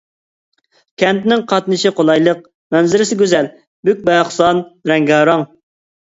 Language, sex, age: Uyghur, male, 30-39